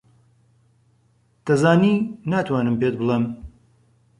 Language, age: Central Kurdish, 30-39